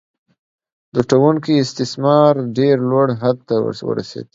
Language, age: Pashto, under 19